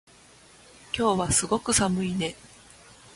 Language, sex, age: Japanese, female, 30-39